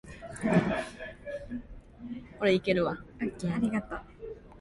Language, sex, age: Korean, female, 19-29